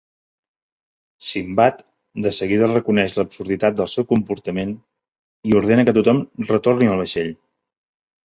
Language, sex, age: Catalan, male, 40-49